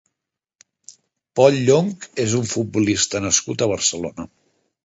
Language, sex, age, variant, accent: Catalan, male, 40-49, Central, central